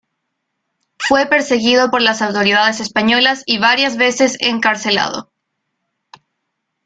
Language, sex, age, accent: Spanish, female, 19-29, Chileno: Chile, Cuyo